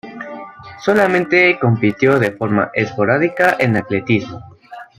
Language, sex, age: Spanish, male, under 19